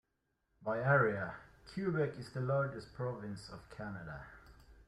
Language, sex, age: English, male, 19-29